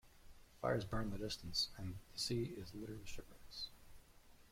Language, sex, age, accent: English, male, 19-29, United States English